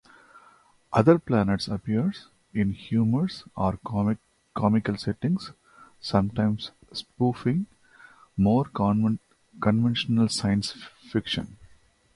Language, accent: English, India and South Asia (India, Pakistan, Sri Lanka)